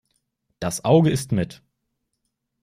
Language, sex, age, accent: German, male, under 19, Deutschland Deutsch